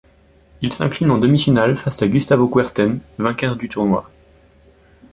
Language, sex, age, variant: French, male, under 19, Français de métropole